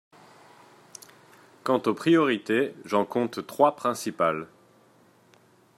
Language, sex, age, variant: French, male, 30-39, Français de métropole